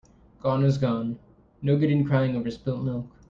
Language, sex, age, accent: English, male, 19-29, United States English